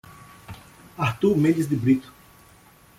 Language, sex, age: Portuguese, male, 40-49